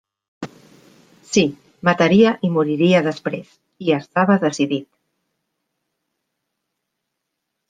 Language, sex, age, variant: Catalan, female, 40-49, Central